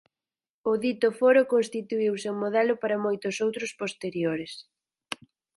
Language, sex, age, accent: Galician, female, 19-29, Central (sen gheada)